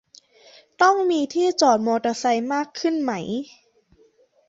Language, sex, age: Thai, female, under 19